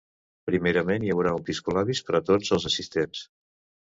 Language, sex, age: Catalan, male, 60-69